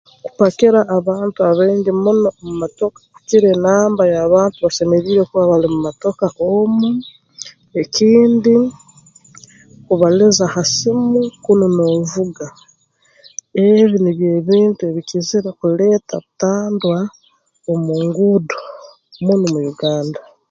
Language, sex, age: Tooro, female, 19-29